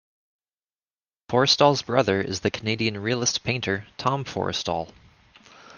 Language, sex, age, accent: English, male, 30-39, United States English